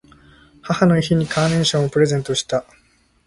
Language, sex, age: Japanese, male, 19-29